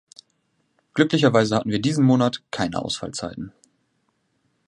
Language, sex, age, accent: German, male, 19-29, Deutschland Deutsch